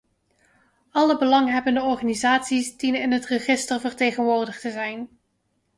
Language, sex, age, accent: Dutch, female, 30-39, Nederlands Nederlands